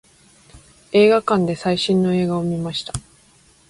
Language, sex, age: Japanese, female, 19-29